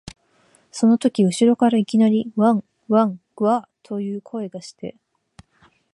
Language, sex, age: Japanese, female, 19-29